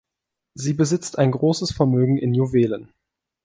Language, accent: German, Deutschland Deutsch